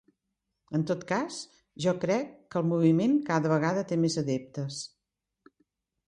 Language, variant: Catalan, Central